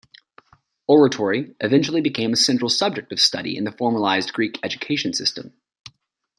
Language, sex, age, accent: English, male, 19-29, United States English